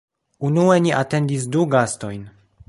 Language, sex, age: Esperanto, male, 19-29